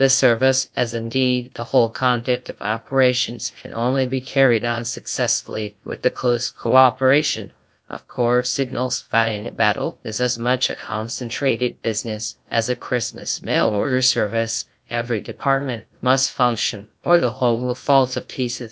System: TTS, GlowTTS